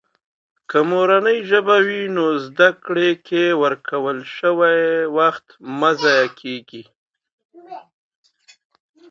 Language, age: Pashto, 30-39